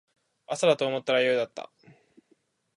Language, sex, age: Japanese, male, 19-29